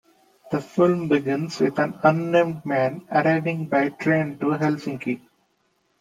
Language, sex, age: English, male, 19-29